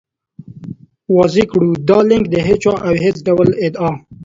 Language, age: Pashto, 19-29